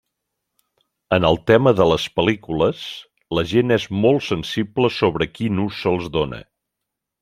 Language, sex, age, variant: Catalan, male, 60-69, Central